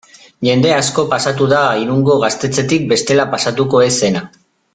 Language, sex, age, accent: Basque, male, 40-49, Mendebalekoa (Araba, Bizkaia, Gipuzkoako mendebaleko herri batzuk)